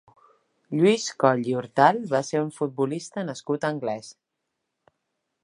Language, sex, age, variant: Catalan, female, 40-49, Central